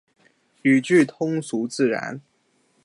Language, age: Chinese, under 19